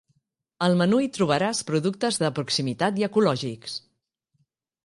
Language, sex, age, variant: Catalan, female, 50-59, Central